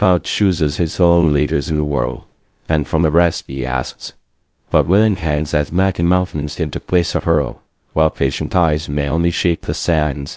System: TTS, VITS